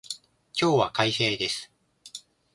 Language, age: Japanese, 19-29